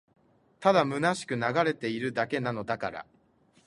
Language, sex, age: Japanese, male, 19-29